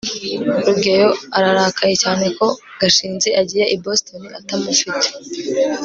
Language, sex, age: Kinyarwanda, female, 19-29